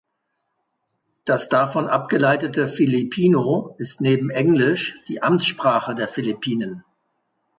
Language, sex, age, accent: German, male, 50-59, Deutschland Deutsch